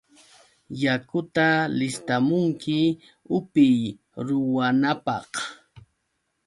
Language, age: Yauyos Quechua, 30-39